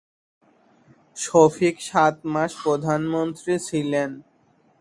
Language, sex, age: Bengali, male, 19-29